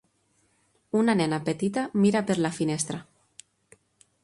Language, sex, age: Catalan, female, 30-39